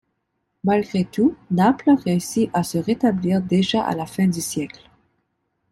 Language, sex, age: French, female, 30-39